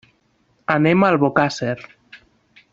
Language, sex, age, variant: Catalan, male, 19-29, Nord-Occidental